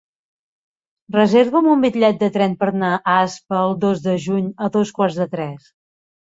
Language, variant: Catalan, Central